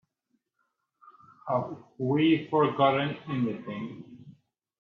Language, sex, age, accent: English, male, 30-39, United States English